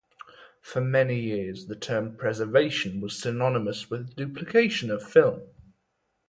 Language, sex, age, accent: English, male, 19-29, England English